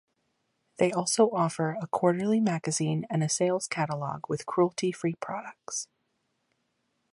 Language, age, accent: English, 19-29, United States English